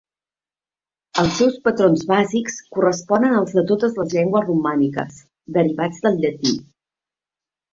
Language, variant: Catalan, Central